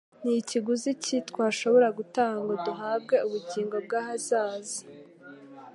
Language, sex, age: Kinyarwanda, female, 19-29